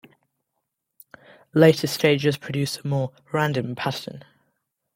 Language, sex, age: English, male, under 19